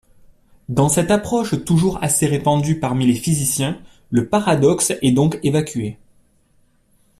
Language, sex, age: French, male, 40-49